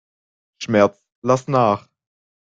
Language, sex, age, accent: German, male, under 19, Deutschland Deutsch